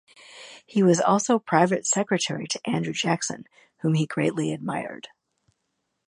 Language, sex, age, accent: English, female, 50-59, United States English